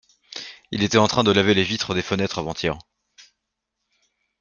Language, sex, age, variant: French, male, 19-29, Français de métropole